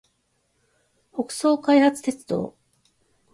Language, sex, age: Japanese, female, 30-39